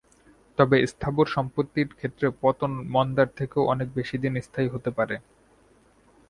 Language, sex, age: Bengali, male, 19-29